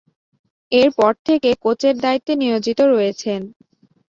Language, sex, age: Bengali, female, 19-29